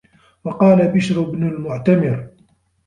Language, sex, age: Arabic, male, 30-39